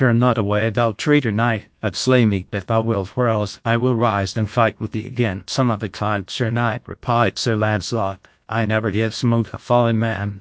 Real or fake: fake